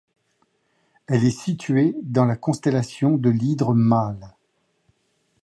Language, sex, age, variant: French, male, 50-59, Français de métropole